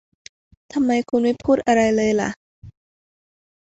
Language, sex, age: Thai, female, under 19